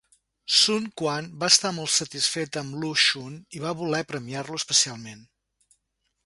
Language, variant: Catalan, Septentrional